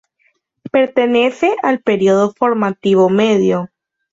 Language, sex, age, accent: Spanish, female, under 19, Caribe: Cuba, Venezuela, Puerto Rico, República Dominicana, Panamá, Colombia caribeña, México caribeño, Costa del golfo de México